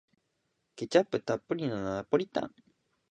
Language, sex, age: Japanese, male, 19-29